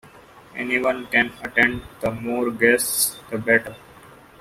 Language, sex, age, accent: English, male, 19-29, India and South Asia (India, Pakistan, Sri Lanka)